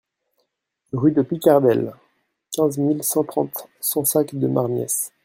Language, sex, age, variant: French, male, 19-29, Français de métropole